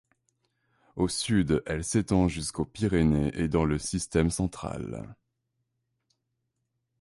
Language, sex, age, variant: French, male, 19-29, Français de métropole